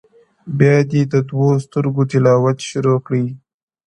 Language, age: Pashto, under 19